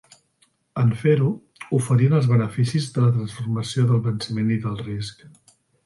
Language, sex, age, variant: Catalan, male, 50-59, Central